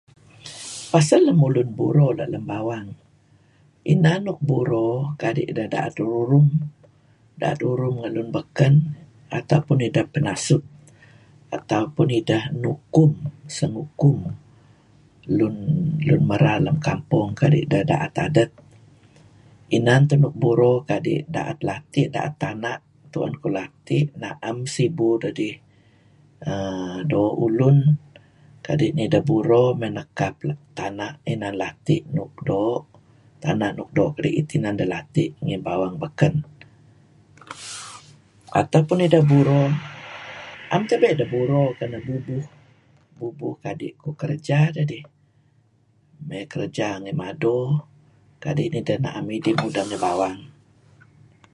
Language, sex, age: Kelabit, female, 60-69